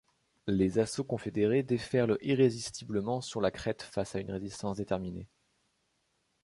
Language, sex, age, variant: French, male, 19-29, Français de métropole